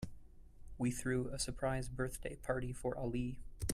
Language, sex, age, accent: English, male, 30-39, United States English